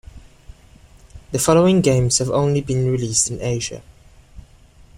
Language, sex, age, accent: English, male, 19-29, Filipino